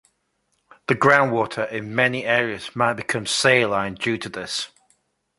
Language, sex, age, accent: English, male, 50-59, England English